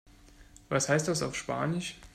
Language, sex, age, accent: German, male, 19-29, Deutschland Deutsch